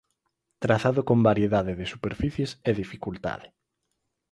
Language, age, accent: Galician, 19-29, Normativo (estándar)